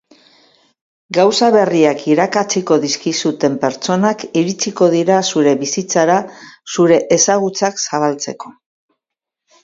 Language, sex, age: Basque, female, 60-69